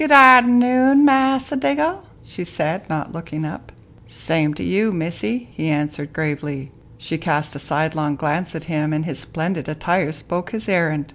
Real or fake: real